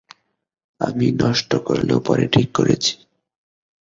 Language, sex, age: Bengali, male, under 19